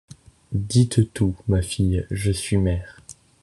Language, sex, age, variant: French, male, under 19, Français de métropole